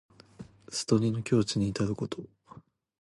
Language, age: Japanese, 19-29